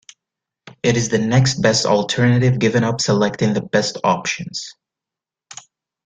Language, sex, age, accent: English, male, 19-29, United States English